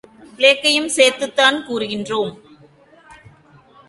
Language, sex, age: Tamil, female, 40-49